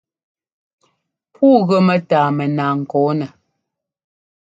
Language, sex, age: Ngomba, female, 30-39